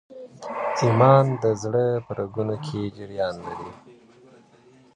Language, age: Pashto, 30-39